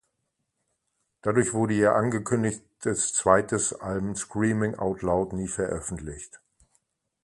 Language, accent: German, Deutschland Deutsch